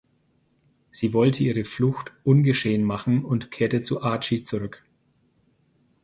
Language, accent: German, Deutschland Deutsch